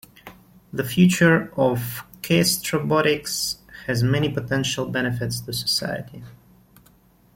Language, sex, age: English, male, 19-29